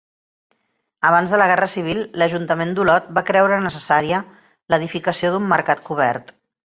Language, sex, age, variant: Catalan, female, 50-59, Central